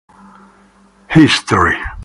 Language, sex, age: English, male, 60-69